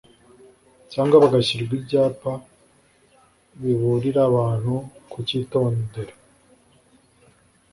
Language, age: Kinyarwanda, 30-39